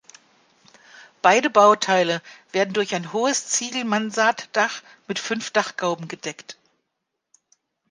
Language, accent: German, Deutschland Deutsch